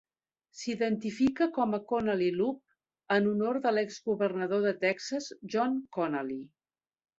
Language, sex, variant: Catalan, female, Central